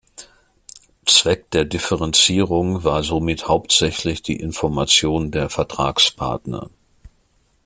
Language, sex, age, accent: German, male, 50-59, Deutschland Deutsch